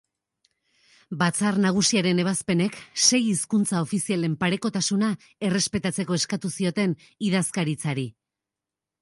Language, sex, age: Basque, female, 30-39